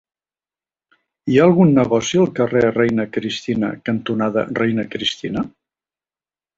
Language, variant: Catalan, Central